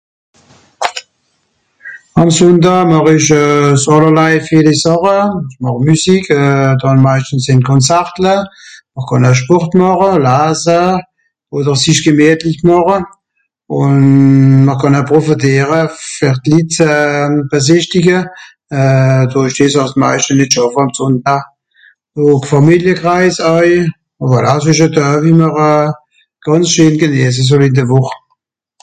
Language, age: Swiss German, 60-69